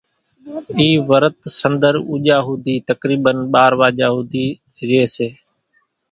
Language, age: Kachi Koli, 19-29